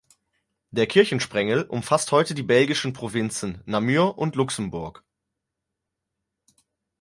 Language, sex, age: German, male, 30-39